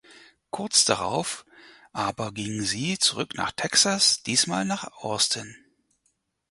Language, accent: German, Deutschland Deutsch